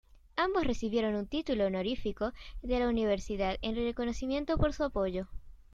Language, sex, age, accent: Spanish, female, under 19, Rioplatense: Argentina, Uruguay, este de Bolivia, Paraguay